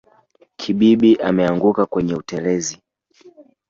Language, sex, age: Swahili, male, 19-29